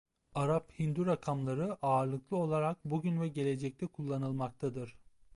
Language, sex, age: Turkish, male, 19-29